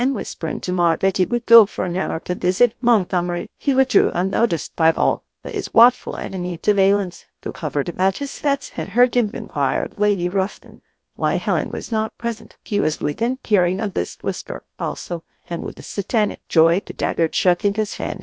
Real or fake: fake